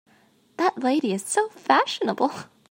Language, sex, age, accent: English, female, 19-29, United States English